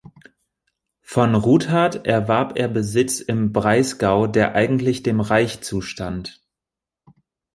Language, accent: German, Deutschland Deutsch